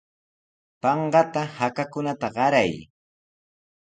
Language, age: Sihuas Ancash Quechua, 19-29